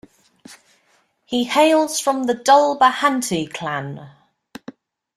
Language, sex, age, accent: English, female, 50-59, England English